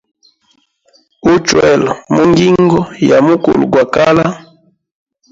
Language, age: Hemba, 30-39